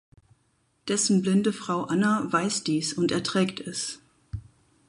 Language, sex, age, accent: German, female, 40-49, Deutschland Deutsch